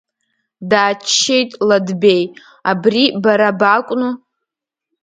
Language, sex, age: Abkhazian, female, under 19